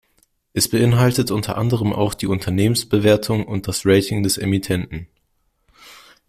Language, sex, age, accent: German, male, under 19, Deutschland Deutsch